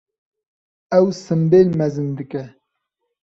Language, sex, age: Kurdish, male, 19-29